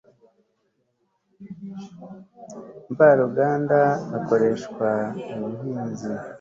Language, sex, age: Kinyarwanda, male, 40-49